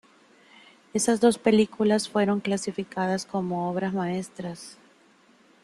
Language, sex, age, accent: Spanish, female, 40-49, América central